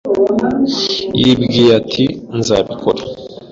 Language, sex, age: Kinyarwanda, male, 19-29